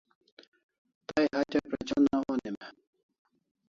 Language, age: Kalasha, 40-49